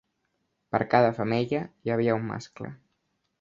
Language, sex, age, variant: Catalan, male, under 19, Central